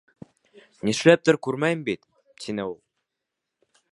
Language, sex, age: Bashkir, male, 19-29